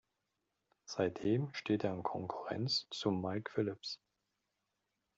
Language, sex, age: German, male, 50-59